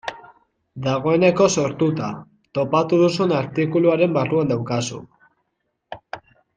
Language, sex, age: Basque, male, under 19